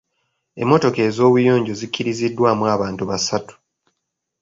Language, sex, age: Ganda, male, 19-29